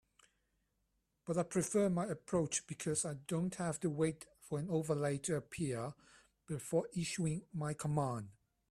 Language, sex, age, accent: English, male, 30-39, Hong Kong English